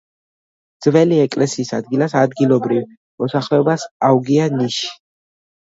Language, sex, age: Georgian, male, under 19